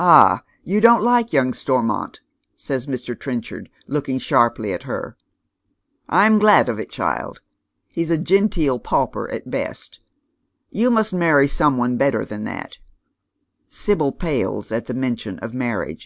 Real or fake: real